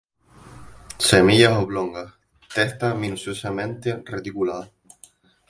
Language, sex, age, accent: Spanish, male, 19-29, España: Islas Canarias